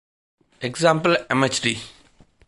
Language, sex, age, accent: English, male, 30-39, India and South Asia (India, Pakistan, Sri Lanka)